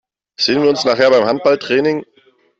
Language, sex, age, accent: German, male, 30-39, Deutschland Deutsch